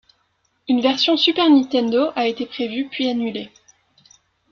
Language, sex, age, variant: French, female, 19-29, Français de métropole